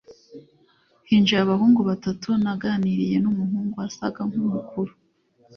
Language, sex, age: Kinyarwanda, female, 19-29